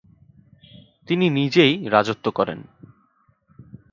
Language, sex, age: Bengali, male, 19-29